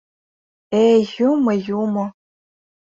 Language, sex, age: Mari, female, 19-29